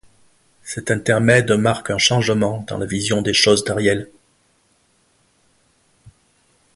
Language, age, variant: French, 50-59, Français de métropole